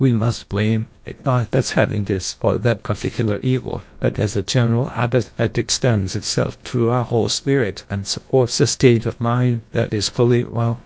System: TTS, GlowTTS